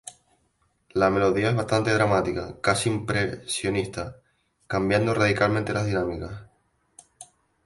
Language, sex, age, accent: Spanish, male, 19-29, España: Islas Canarias